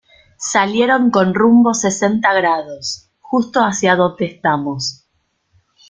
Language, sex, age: Spanish, female, 30-39